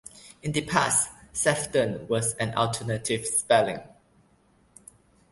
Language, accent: English, Malaysian English